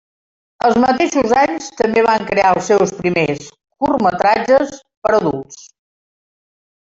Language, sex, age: Catalan, female, 60-69